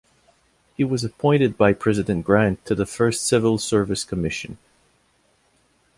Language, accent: English, Canadian English